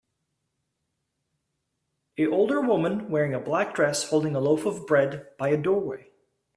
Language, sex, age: English, male, 30-39